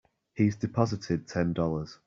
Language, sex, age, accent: English, male, 30-39, England English